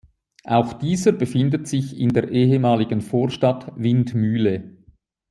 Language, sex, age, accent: German, male, 40-49, Schweizerdeutsch